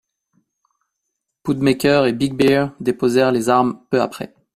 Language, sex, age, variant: French, male, 30-39, Français de métropole